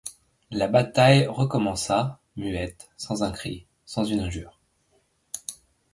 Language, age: French, 30-39